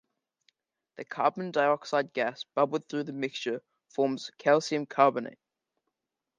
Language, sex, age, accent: English, male, under 19, Australian English